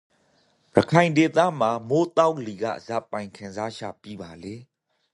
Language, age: Rakhine, 30-39